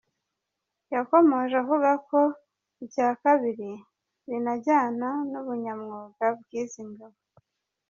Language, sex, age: Kinyarwanda, male, 30-39